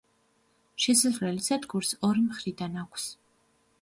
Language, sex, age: Georgian, female, 30-39